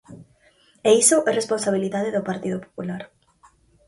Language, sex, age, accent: Galician, female, 19-29, Normativo (estándar)